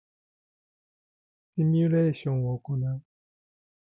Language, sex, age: Japanese, male, 60-69